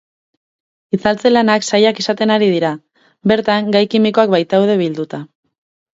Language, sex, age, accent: Basque, female, 19-29, Mendebalekoa (Araba, Bizkaia, Gipuzkoako mendebaleko herri batzuk)